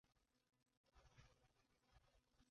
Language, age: English, 19-29